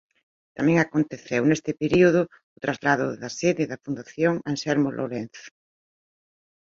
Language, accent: Galician, Normativo (estándar)